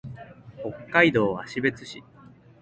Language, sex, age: Japanese, male, 19-29